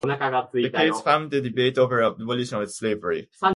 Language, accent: English, United States English